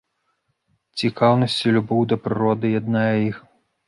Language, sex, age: Belarusian, male, 30-39